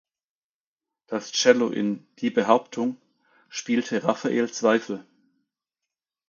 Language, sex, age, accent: German, male, 40-49, Deutschland Deutsch